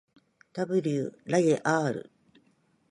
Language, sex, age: Japanese, female, 50-59